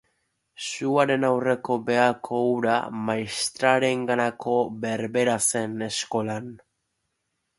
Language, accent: Basque, Erdialdekoa edo Nafarra (Gipuzkoa, Nafarroa)